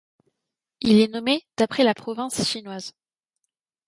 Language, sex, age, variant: French, female, 19-29, Français de métropole